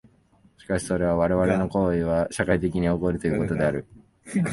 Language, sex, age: Japanese, male, 19-29